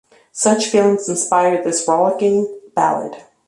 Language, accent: English, United States English